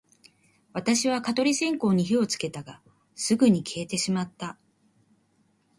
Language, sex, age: Japanese, female, 19-29